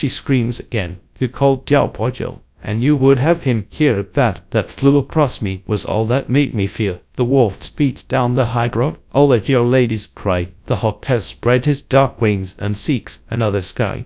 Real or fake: fake